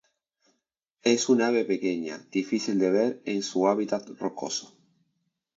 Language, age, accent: Spanish, 19-29, Rioplatense: Argentina, Uruguay, este de Bolivia, Paraguay